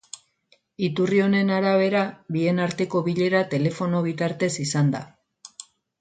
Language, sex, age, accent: Basque, female, 50-59, Erdialdekoa edo Nafarra (Gipuzkoa, Nafarroa)